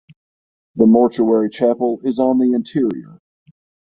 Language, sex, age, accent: English, male, 50-59, United States English; southern United States